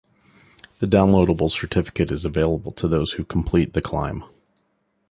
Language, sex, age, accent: English, male, 40-49, United States English